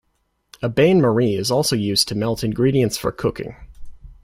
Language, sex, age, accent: English, male, 19-29, United States English